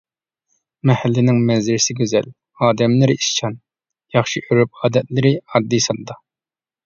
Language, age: Uyghur, 19-29